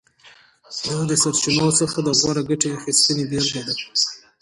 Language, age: Pashto, 30-39